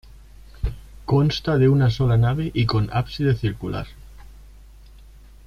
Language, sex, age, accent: Spanish, male, 40-49, España: Centro-Sur peninsular (Madrid, Toledo, Castilla-La Mancha)